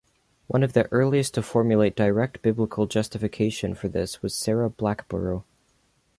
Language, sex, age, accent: English, male, 19-29, Canadian English